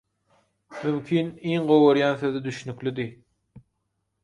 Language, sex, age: Turkmen, male, 30-39